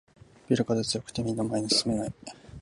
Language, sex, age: Japanese, male, 19-29